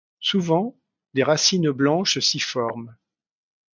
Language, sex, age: French, male, 60-69